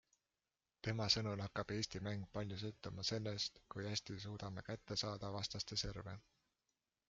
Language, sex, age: Estonian, male, 19-29